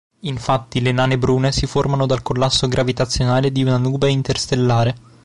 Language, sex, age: Italian, male, 19-29